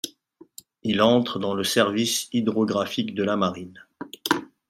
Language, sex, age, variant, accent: French, male, 40-49, Français du nord de l'Afrique, Français du Maroc